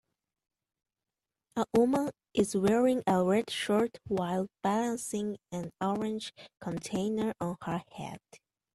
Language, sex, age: English, female, 19-29